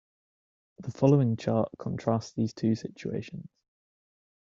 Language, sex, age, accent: English, male, 19-29, England English